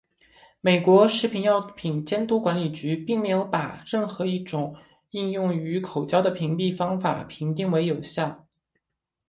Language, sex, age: Chinese, female, 19-29